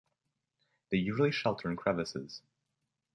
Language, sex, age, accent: English, male, under 19, United States English